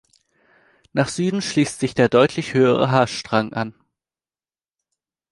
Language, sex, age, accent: German, male, 19-29, Deutschland Deutsch